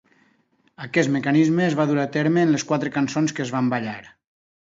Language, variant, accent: Catalan, Valencià meridional, valencià